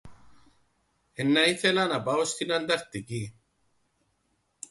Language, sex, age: Greek, male, 40-49